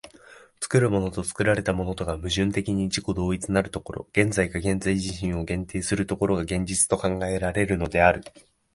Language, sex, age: Japanese, male, 19-29